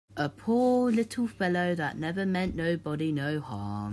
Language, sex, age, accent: English, male, under 19, England English